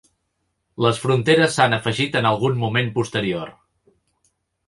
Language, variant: Catalan, Central